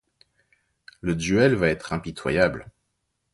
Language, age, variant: French, 19-29, Français de métropole